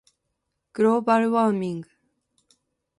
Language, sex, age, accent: Japanese, female, 50-59, 標準語